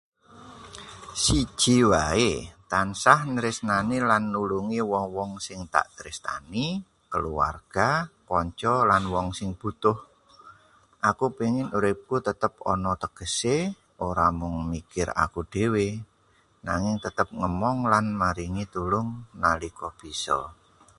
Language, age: Javanese, 40-49